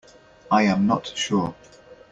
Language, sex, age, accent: English, male, 30-39, England English